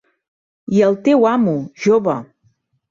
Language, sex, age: Catalan, female, 40-49